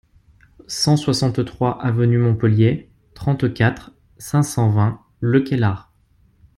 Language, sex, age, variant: French, male, 19-29, Français de métropole